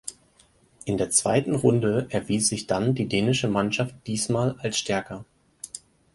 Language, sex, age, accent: German, male, 19-29, Deutschland Deutsch